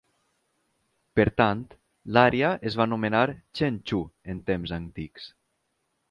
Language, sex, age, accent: Catalan, male, 19-29, valencià; valencià meridional